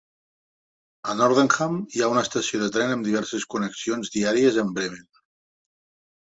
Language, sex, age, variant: Catalan, male, 50-59, Central